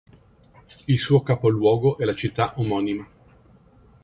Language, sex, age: Italian, male, 50-59